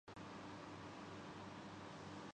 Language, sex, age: Urdu, male, 19-29